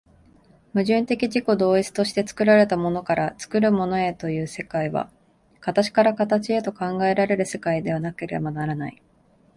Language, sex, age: Japanese, female, 19-29